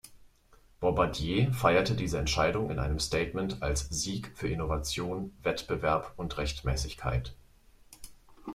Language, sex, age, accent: German, male, 30-39, Deutschland Deutsch